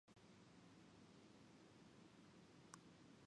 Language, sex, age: Japanese, female, 19-29